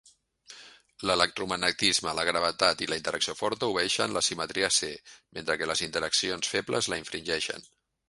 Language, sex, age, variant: Catalan, male, 50-59, Central